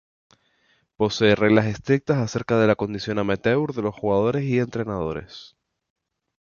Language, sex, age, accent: Spanish, male, 19-29, España: Islas Canarias